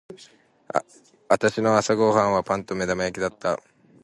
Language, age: Japanese, 19-29